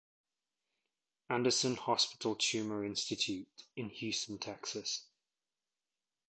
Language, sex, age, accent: English, male, 30-39, England English